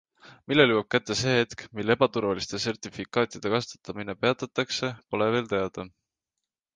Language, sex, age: Estonian, male, 19-29